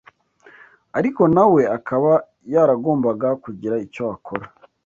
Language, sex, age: Kinyarwanda, male, 19-29